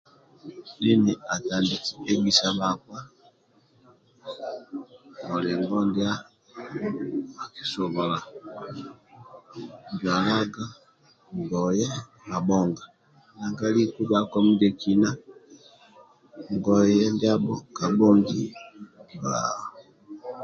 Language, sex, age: Amba (Uganda), male, 50-59